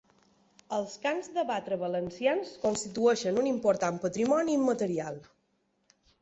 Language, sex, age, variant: Catalan, female, 30-39, Balear